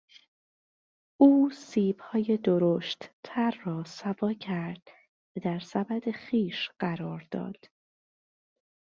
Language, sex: Persian, female